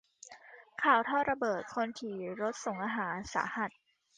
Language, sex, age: Thai, female, 19-29